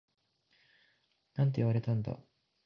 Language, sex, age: Japanese, male, 19-29